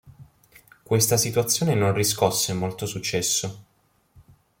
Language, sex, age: Italian, male, 19-29